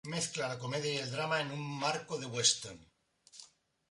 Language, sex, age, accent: Spanish, male, 60-69, España: Sur peninsular (Andalucia, Extremadura, Murcia)